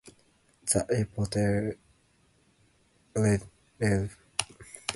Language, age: English, 19-29